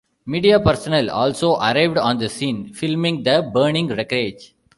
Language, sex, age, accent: English, male, 40-49, India and South Asia (India, Pakistan, Sri Lanka)